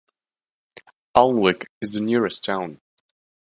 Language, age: English, 19-29